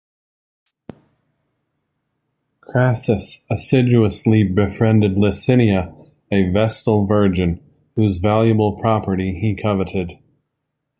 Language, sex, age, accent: English, male, 30-39, United States English